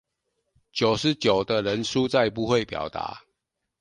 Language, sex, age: Chinese, male, 60-69